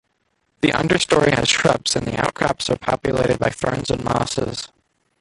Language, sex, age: English, male, 19-29